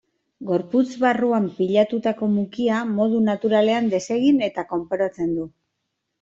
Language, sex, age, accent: Basque, female, 50-59, Mendebalekoa (Araba, Bizkaia, Gipuzkoako mendebaleko herri batzuk)